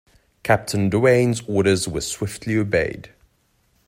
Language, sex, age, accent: English, male, 30-39, Southern African (South Africa, Zimbabwe, Namibia)